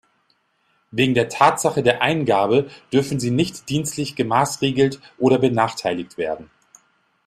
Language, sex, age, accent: German, male, 40-49, Deutschland Deutsch